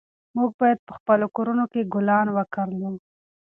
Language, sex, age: Pashto, female, 19-29